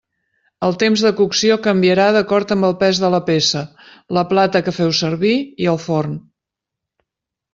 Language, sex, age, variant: Catalan, female, 50-59, Central